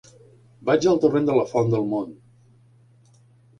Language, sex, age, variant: Catalan, male, 50-59, Nord-Occidental